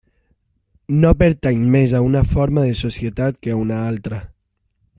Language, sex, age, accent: Catalan, male, under 19, valencià